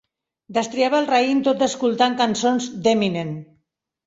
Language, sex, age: Catalan, female, 60-69